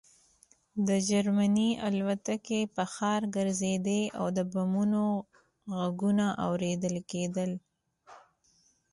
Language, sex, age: Pashto, female, 19-29